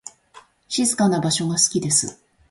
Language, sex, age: Japanese, female, 50-59